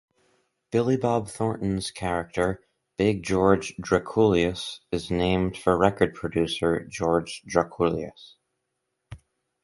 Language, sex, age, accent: English, male, 19-29, United States English